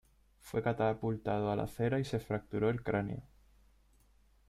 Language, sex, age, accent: Spanish, male, 19-29, España: Sur peninsular (Andalucia, Extremadura, Murcia)